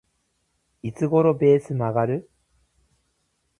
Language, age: Japanese, 30-39